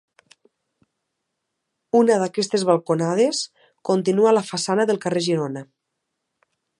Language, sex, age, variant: Catalan, female, 40-49, Nord-Occidental